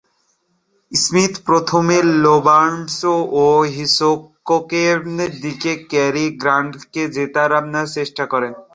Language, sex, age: Bengali, male, 19-29